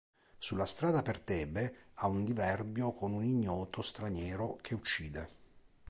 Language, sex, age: Italian, male, 40-49